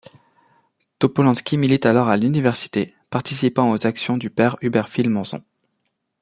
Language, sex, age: French, male, 30-39